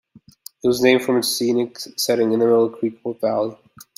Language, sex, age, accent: English, male, 19-29, United States English